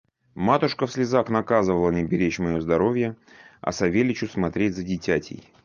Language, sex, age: Russian, male, 30-39